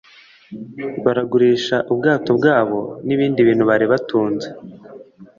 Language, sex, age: Kinyarwanda, male, 19-29